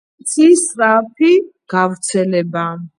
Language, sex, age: Georgian, female, 50-59